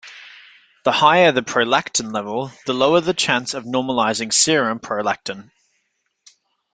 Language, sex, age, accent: English, male, 19-29, Australian English